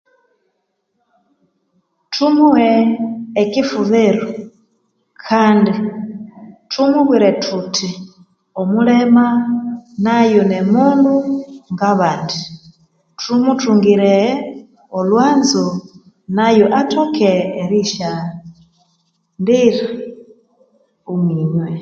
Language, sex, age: Konzo, female, 30-39